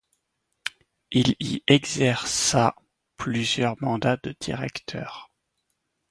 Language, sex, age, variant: French, male, 19-29, Français de métropole